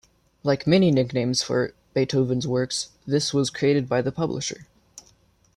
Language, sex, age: English, male, under 19